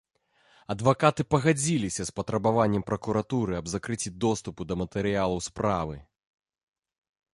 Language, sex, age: Belarusian, male, 30-39